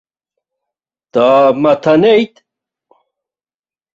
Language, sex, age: Abkhazian, male, 60-69